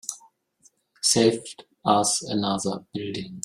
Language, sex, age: English, male, 30-39